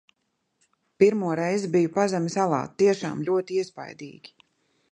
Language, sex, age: Latvian, female, 30-39